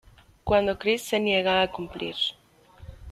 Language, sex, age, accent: Spanish, female, 19-29, México